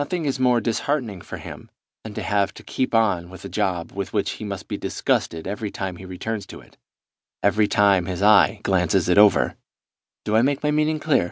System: none